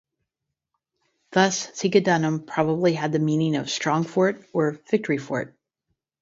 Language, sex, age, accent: English, female, 50-59, United States English; Midwestern